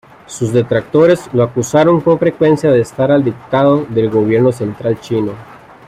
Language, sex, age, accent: Spanish, male, 30-39, América central